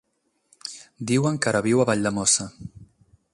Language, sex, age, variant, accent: Catalan, male, 30-39, Central, central